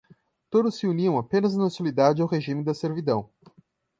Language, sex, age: Portuguese, male, 30-39